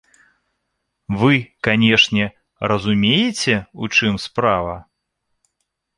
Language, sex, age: Belarusian, male, 30-39